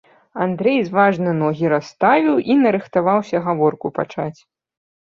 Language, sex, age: Belarusian, female, 30-39